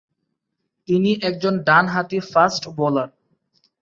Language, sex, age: Bengali, male, 19-29